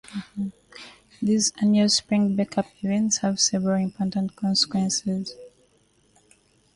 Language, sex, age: English, female, 19-29